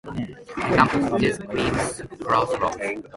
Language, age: English, 19-29